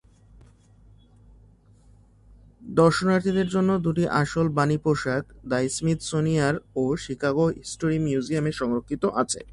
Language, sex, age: Bengali, male, 19-29